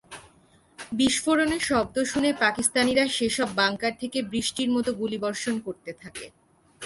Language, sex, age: Bengali, female, 19-29